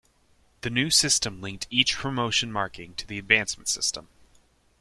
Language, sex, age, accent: English, male, 19-29, United States English